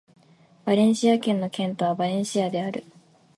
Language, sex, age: Japanese, female, 19-29